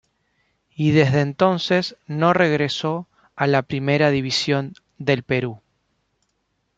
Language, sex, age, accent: Spanish, male, 40-49, Rioplatense: Argentina, Uruguay, este de Bolivia, Paraguay